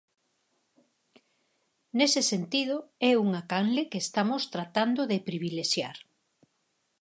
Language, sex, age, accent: Galician, female, 50-59, Normativo (estándar)